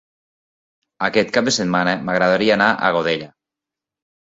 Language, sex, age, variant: Catalan, male, 40-49, Nord-Occidental